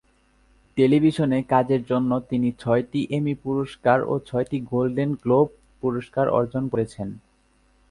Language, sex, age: Bengali, male, under 19